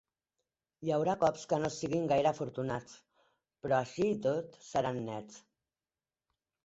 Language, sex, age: Catalan, female, 30-39